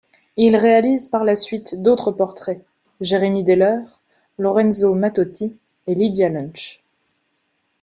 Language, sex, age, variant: French, female, 19-29, Français de métropole